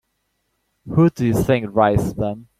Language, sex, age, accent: English, male, 19-29, United States English